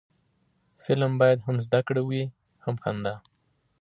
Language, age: Pashto, 30-39